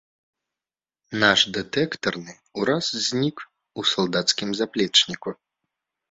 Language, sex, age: Belarusian, male, 19-29